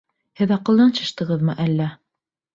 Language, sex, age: Bashkir, female, 30-39